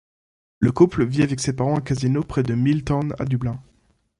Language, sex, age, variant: French, male, under 19, Français de métropole